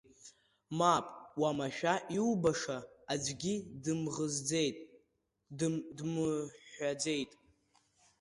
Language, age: Abkhazian, under 19